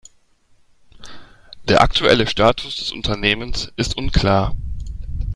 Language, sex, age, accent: German, male, 30-39, Deutschland Deutsch